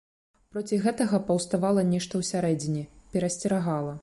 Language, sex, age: Belarusian, female, 30-39